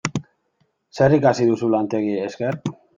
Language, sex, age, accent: Basque, male, 19-29, Mendebalekoa (Araba, Bizkaia, Gipuzkoako mendebaleko herri batzuk)